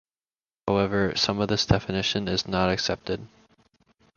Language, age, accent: English, under 19, United States English